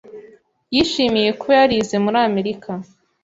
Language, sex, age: Kinyarwanda, female, 19-29